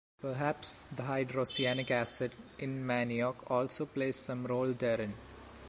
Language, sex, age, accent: English, male, under 19, India and South Asia (India, Pakistan, Sri Lanka)